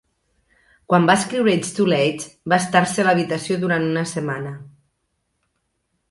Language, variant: Catalan, Nord-Occidental